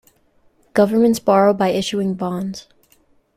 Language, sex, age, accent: English, female, 19-29, United States English